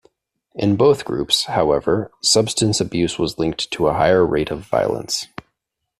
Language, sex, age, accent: English, male, 19-29, United States English